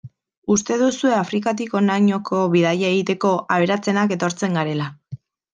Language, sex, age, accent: Basque, female, 19-29, Mendebalekoa (Araba, Bizkaia, Gipuzkoako mendebaleko herri batzuk)